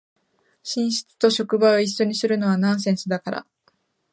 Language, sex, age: Japanese, female, 19-29